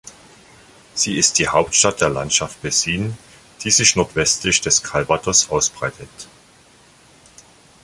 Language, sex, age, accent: German, male, 50-59, Deutschland Deutsch